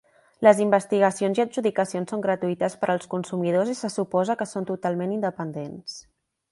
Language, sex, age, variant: Catalan, female, 19-29, Central